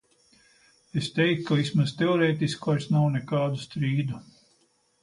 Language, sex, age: Latvian, male, 70-79